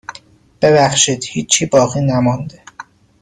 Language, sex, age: Persian, male, 30-39